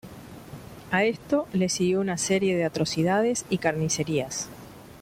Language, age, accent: Spanish, 50-59, Rioplatense: Argentina, Uruguay, este de Bolivia, Paraguay